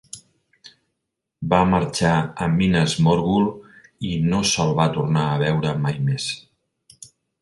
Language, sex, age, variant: Catalan, male, 50-59, Central